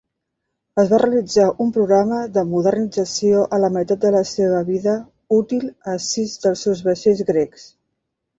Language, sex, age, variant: Catalan, female, 50-59, Central